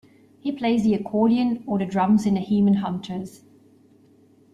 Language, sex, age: English, female, 40-49